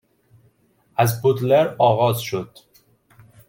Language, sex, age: Persian, male, 19-29